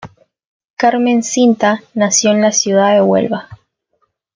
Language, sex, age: Spanish, female, under 19